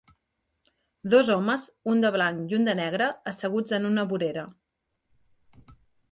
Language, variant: Catalan, Nord-Occidental